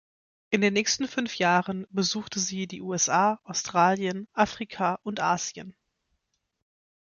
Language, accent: German, Deutschland Deutsch